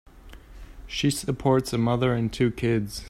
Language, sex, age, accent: English, male, 19-29, United States English